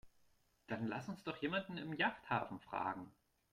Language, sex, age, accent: German, male, 30-39, Deutschland Deutsch